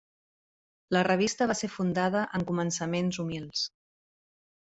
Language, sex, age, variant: Catalan, female, 30-39, Central